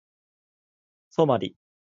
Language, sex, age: Japanese, male, 19-29